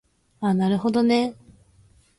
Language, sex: Japanese, female